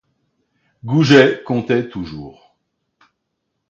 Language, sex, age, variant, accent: French, male, 60-69, Français de métropole, Parisien